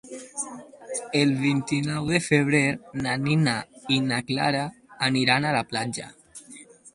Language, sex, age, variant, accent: Catalan, male, under 19, Valencià meridional, valencià